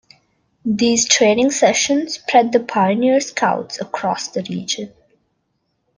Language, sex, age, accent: English, female, 19-29, India and South Asia (India, Pakistan, Sri Lanka)